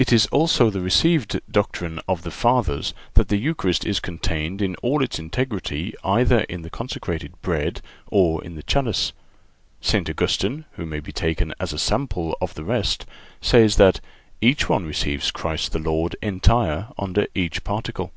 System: none